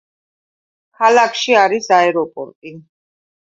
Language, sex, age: Georgian, female, 40-49